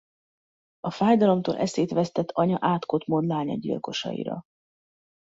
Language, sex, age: Hungarian, female, 19-29